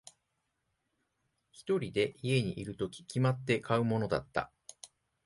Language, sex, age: Japanese, male, 40-49